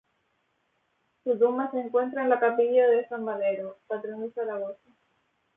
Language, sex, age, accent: Spanish, female, 19-29, España: Islas Canarias